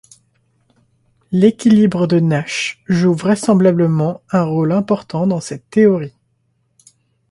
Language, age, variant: French, 19-29, Français de métropole